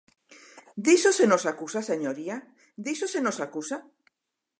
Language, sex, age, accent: Galician, female, 60-69, Normativo (estándar)